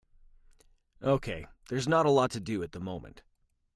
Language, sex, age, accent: English, male, 30-39, Canadian English